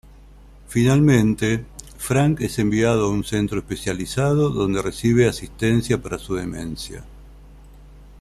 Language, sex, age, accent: Spanish, male, 40-49, Rioplatense: Argentina, Uruguay, este de Bolivia, Paraguay